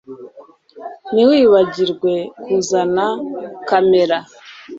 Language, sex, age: Kinyarwanda, female, 19-29